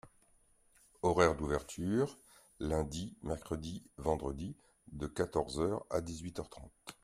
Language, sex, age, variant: French, male, 40-49, Français de métropole